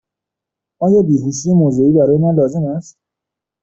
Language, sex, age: Persian, male, 30-39